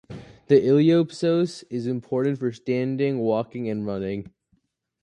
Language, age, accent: English, under 19, United States English